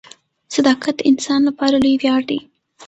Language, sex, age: Pashto, female, 19-29